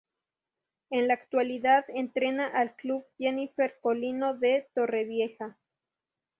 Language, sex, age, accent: Spanish, female, 19-29, México